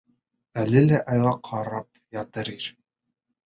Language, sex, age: Bashkir, male, 19-29